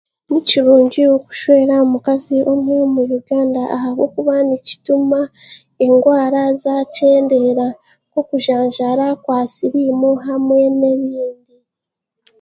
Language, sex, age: Chiga, female, 19-29